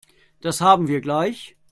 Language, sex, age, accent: German, male, 50-59, Deutschland Deutsch